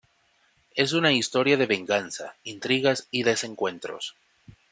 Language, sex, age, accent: Spanish, male, 19-29, América central